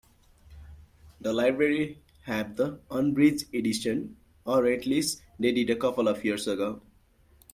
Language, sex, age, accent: English, male, 19-29, India and South Asia (India, Pakistan, Sri Lanka)